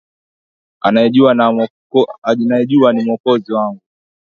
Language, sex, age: Swahili, male, 19-29